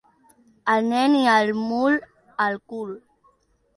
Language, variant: Catalan, Central